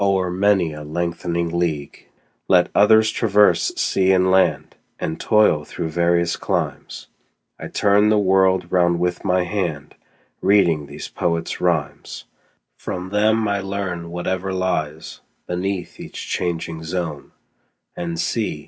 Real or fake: real